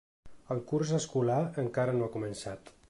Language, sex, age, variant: Catalan, male, 30-39, Central